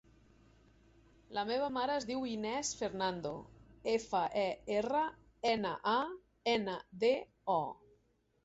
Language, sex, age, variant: Catalan, female, 40-49, Central